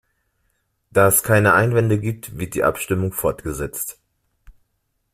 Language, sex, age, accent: German, male, 19-29, Deutschland Deutsch